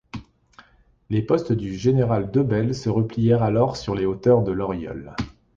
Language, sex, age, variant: French, male, 40-49, Français de métropole